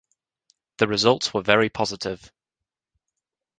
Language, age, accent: English, 19-29, England English; yorkshire